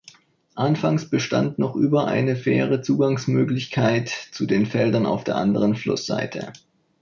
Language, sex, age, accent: German, male, 19-29, Deutschland Deutsch